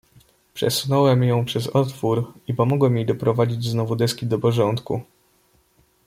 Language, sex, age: Polish, male, 19-29